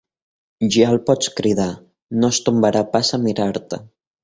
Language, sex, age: Catalan, male, 19-29